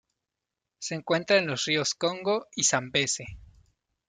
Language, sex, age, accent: Spanish, male, 30-39, México